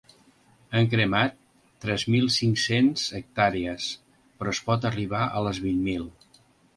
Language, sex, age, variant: Catalan, male, 60-69, Central